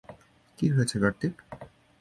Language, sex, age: Bengali, male, 19-29